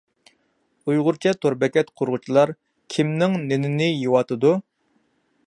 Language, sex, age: Uyghur, male, 30-39